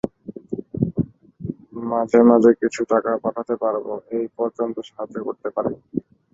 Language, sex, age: Bengali, male, 19-29